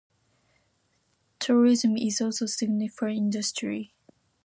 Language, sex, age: English, female, 19-29